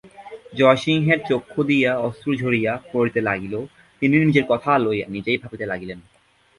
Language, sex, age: Bengali, male, 19-29